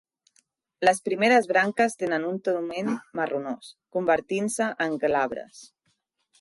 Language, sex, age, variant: Catalan, female, 30-39, Central